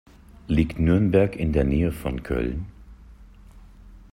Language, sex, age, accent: German, male, 40-49, Deutschland Deutsch